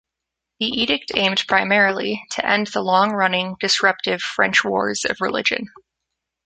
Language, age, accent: English, 19-29, United States English